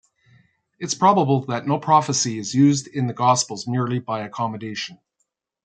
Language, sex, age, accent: English, male, 60-69, Canadian English